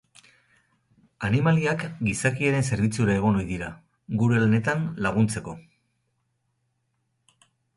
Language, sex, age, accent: Basque, male, 60-69, Erdialdekoa edo Nafarra (Gipuzkoa, Nafarroa)